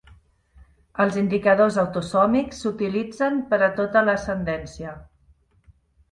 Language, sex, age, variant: Catalan, female, 50-59, Central